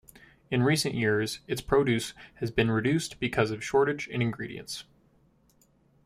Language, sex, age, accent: English, male, 19-29, United States English